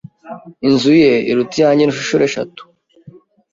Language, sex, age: Kinyarwanda, male, 19-29